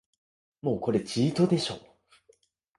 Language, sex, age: Japanese, male, 19-29